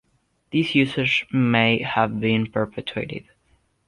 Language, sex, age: English, male, under 19